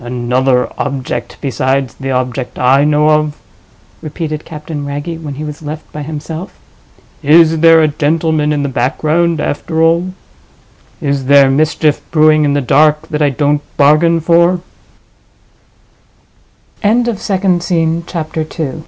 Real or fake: real